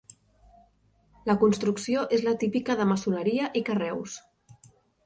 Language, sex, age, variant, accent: Catalan, female, 30-39, Central, central